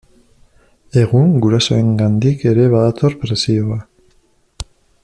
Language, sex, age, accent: Basque, male, 50-59, Erdialdekoa edo Nafarra (Gipuzkoa, Nafarroa)